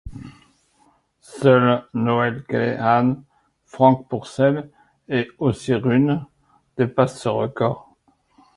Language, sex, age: French, male, 60-69